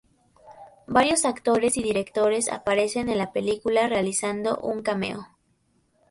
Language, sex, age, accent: Spanish, female, 19-29, México